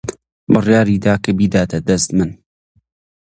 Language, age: Central Kurdish, 19-29